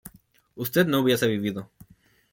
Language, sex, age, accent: Spanish, male, under 19, México